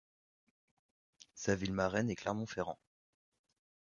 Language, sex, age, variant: French, male, 19-29, Français de métropole